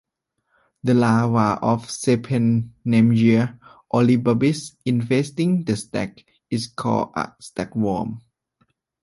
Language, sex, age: English, male, 19-29